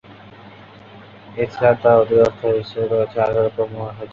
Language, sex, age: Bengali, male, under 19